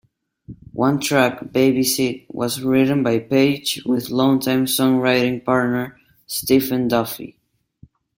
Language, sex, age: English, male, under 19